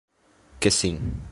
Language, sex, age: Portuguese, male, under 19